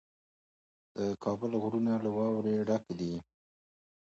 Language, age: English, 30-39